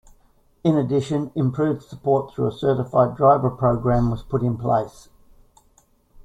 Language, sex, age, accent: English, male, 70-79, Australian English